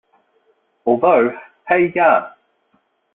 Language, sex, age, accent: English, male, 40-49, New Zealand English